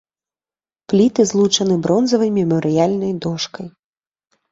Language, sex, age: Belarusian, female, 30-39